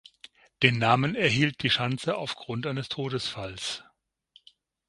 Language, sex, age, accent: German, male, 50-59, Deutschland Deutsch; Süddeutsch